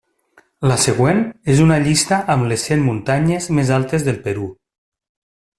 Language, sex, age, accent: Catalan, male, 40-49, valencià